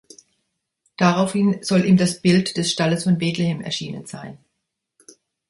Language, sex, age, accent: German, female, 60-69, Deutschland Deutsch